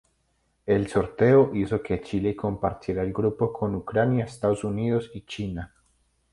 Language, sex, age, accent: Spanish, male, 19-29, Andino-Pacífico: Colombia, Perú, Ecuador, oeste de Bolivia y Venezuela andina